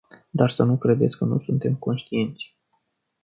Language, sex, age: Romanian, male, 19-29